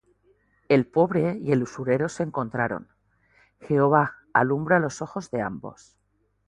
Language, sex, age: Spanish, female, 40-49